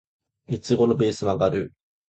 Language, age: Japanese, 19-29